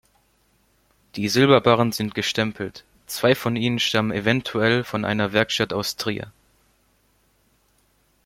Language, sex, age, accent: German, male, under 19, Deutschland Deutsch